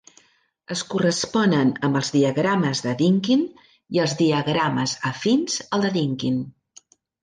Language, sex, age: Catalan, female, 60-69